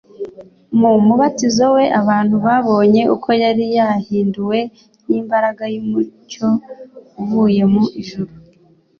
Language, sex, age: Kinyarwanda, female, under 19